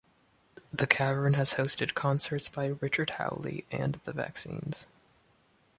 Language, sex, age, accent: English, male, 19-29, United States English